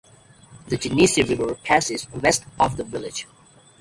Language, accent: English, United States English